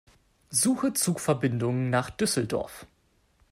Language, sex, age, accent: German, male, 19-29, Deutschland Deutsch